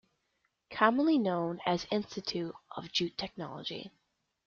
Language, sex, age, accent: English, female, under 19, United States English